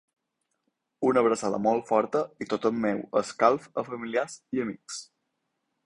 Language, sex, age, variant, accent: Catalan, male, 19-29, Balear, mallorquí